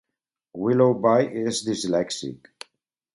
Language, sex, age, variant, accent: Catalan, male, 50-59, Valencià meridional, valencià